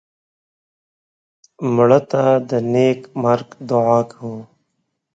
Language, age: Pashto, 30-39